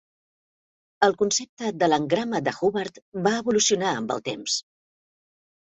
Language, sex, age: Catalan, female, 50-59